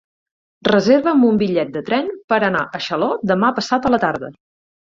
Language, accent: Catalan, Empordanès